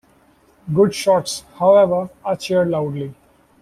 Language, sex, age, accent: English, male, 19-29, India and South Asia (India, Pakistan, Sri Lanka)